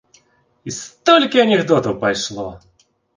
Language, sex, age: Belarusian, male, 30-39